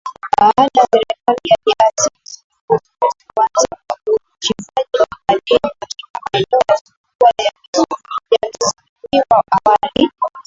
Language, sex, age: Swahili, female, 19-29